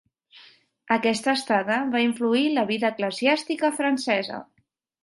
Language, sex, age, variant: Catalan, female, 19-29, Central